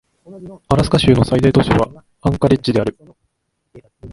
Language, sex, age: Japanese, male, 19-29